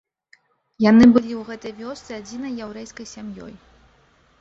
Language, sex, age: Belarusian, female, 19-29